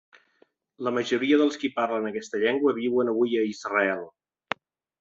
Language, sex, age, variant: Catalan, male, 40-49, Central